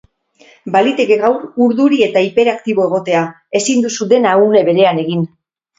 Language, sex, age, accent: Basque, female, 40-49, Mendebalekoa (Araba, Bizkaia, Gipuzkoako mendebaleko herri batzuk)